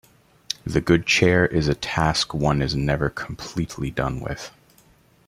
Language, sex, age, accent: English, male, 30-39, Canadian English